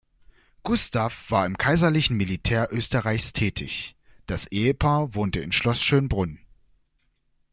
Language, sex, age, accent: German, male, under 19, Deutschland Deutsch